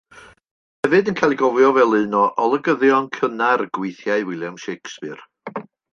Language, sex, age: Welsh, male, 60-69